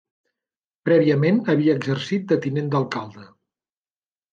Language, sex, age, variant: Catalan, male, 50-59, Central